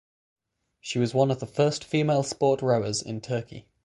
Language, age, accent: English, 19-29, England English; Northern English